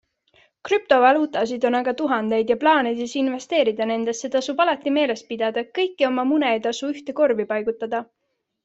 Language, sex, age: Estonian, female, 19-29